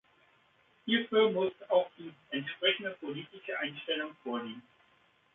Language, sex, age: German, male, 50-59